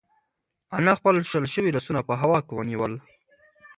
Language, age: Pashto, 19-29